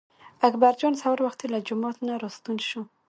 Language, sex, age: Pashto, female, 19-29